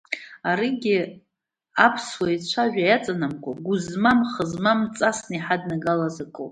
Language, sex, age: Abkhazian, female, 30-39